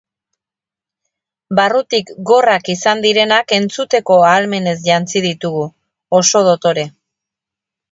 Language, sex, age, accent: Basque, female, 40-49, Erdialdekoa edo Nafarra (Gipuzkoa, Nafarroa)